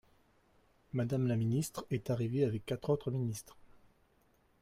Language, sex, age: French, male, 60-69